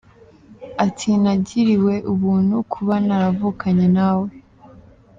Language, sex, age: Kinyarwanda, female, 19-29